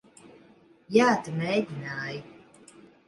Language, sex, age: Latvian, female, 30-39